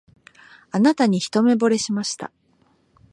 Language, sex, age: Japanese, female, 19-29